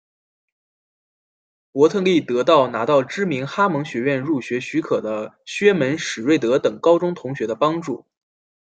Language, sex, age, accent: Chinese, male, 19-29, 出生地：辽宁省